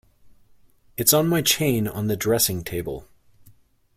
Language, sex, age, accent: English, male, 30-39, Canadian English